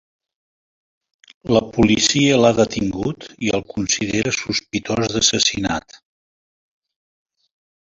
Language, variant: Catalan, Septentrional